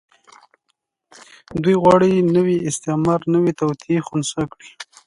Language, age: Pashto, 19-29